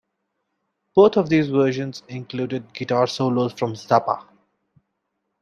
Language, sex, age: English, male, 19-29